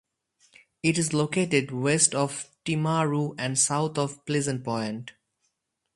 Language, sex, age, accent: English, male, 19-29, United States English